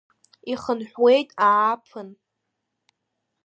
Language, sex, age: Abkhazian, female, under 19